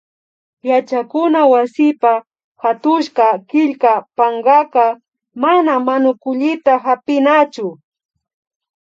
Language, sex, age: Imbabura Highland Quichua, female, 30-39